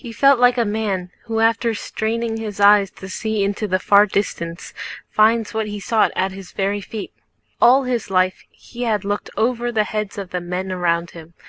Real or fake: real